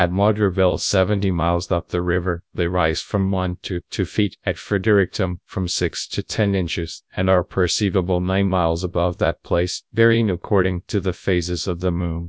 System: TTS, GradTTS